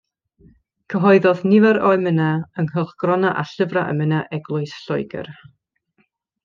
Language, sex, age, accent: Welsh, female, 30-39, Y Deyrnas Unedig Cymraeg